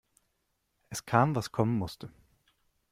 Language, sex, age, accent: German, male, 19-29, Deutschland Deutsch